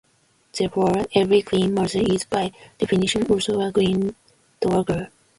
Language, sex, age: English, female, 19-29